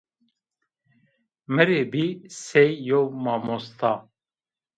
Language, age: Zaza, 30-39